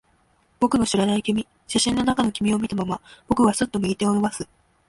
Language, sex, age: Japanese, female, 19-29